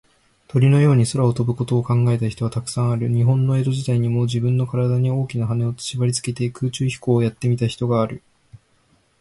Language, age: Japanese, 19-29